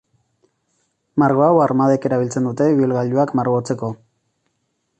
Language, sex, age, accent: Basque, male, 40-49, Erdialdekoa edo Nafarra (Gipuzkoa, Nafarroa)